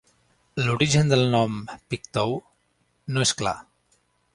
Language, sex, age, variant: Catalan, male, 19-29, Central